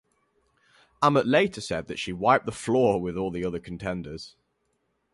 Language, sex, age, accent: English, male, 90+, England English